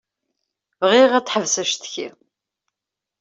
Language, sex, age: Kabyle, female, 30-39